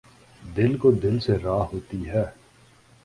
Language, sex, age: Urdu, male, 19-29